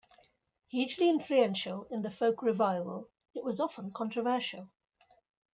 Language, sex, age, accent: English, female, 60-69, England English